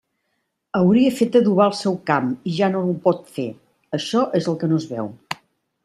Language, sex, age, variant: Catalan, female, 60-69, Central